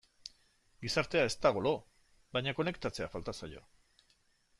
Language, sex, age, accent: Basque, male, 50-59, Mendebalekoa (Araba, Bizkaia, Gipuzkoako mendebaleko herri batzuk)